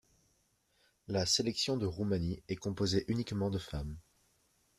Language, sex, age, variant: French, male, 19-29, Français de métropole